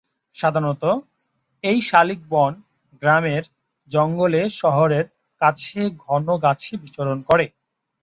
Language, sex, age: Bengali, male, 19-29